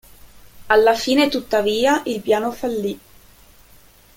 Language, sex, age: Italian, female, 19-29